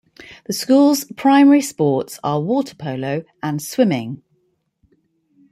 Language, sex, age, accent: English, female, 50-59, England English